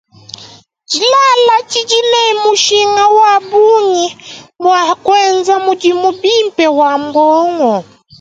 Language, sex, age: Luba-Lulua, female, 19-29